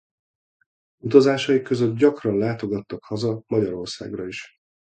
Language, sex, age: Hungarian, male, 40-49